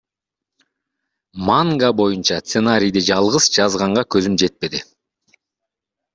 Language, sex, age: Kyrgyz, male, 30-39